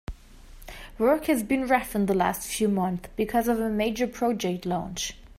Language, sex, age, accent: English, female, 19-29, England English